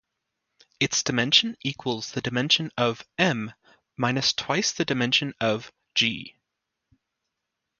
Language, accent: English, United States English